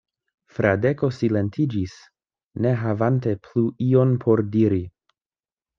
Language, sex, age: Esperanto, male, 19-29